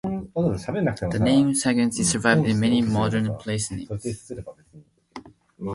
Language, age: English, under 19